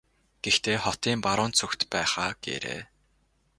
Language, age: Mongolian, 19-29